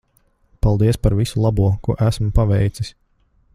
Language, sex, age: Latvian, male, 30-39